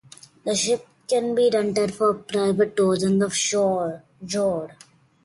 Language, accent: English, India and South Asia (India, Pakistan, Sri Lanka)